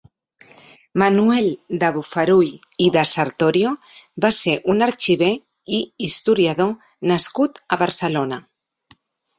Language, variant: Catalan, Central